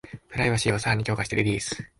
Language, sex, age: Japanese, male, under 19